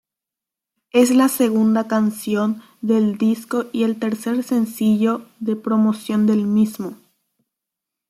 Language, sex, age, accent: Spanish, female, under 19, Rioplatense: Argentina, Uruguay, este de Bolivia, Paraguay